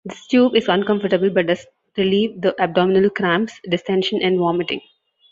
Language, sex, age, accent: English, female, 19-29, India and South Asia (India, Pakistan, Sri Lanka)